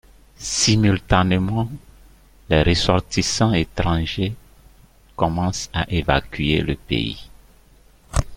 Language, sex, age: French, male, 40-49